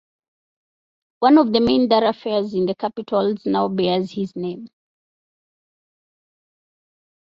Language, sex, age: English, female, 19-29